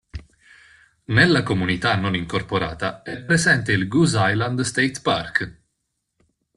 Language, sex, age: Italian, male, 19-29